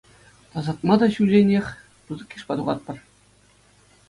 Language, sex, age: Chuvash, male, 40-49